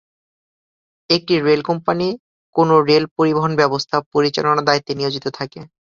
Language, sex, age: Bengali, male, 19-29